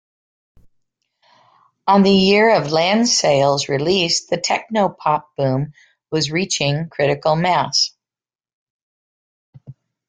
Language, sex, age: English, female, 60-69